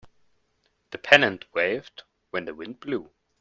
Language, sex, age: English, male, 19-29